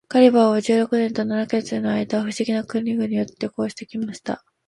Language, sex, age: Japanese, female, 19-29